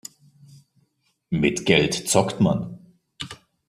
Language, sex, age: German, male, 19-29